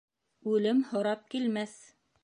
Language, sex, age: Bashkir, female, 50-59